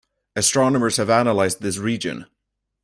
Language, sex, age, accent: English, male, 19-29, United States English